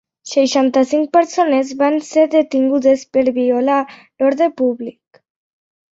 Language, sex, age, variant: Catalan, male, 40-49, Septentrional